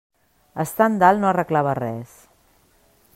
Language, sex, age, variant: Catalan, female, 40-49, Central